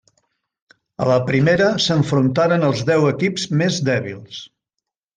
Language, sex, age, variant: Catalan, male, 70-79, Central